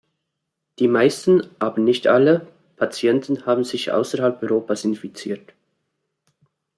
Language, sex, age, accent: German, male, 19-29, Schweizerdeutsch